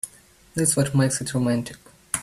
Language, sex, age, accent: English, male, under 19, United States English